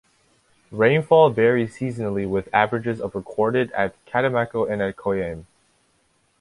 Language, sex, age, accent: English, male, under 19, United States English